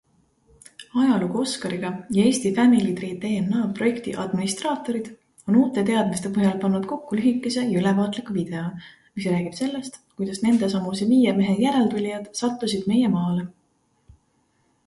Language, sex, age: Estonian, female, 19-29